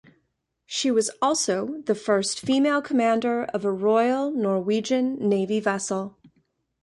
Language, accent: English, United States English